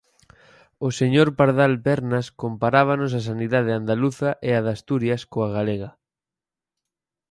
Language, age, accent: Galician, under 19, Normativo (estándar)